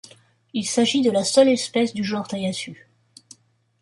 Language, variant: French, Français de métropole